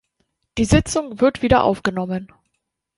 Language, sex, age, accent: German, female, 30-39, Deutschland Deutsch